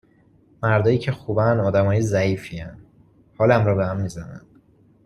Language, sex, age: Persian, male, 19-29